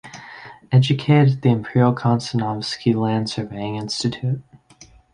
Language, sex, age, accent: English, female, 19-29, United States English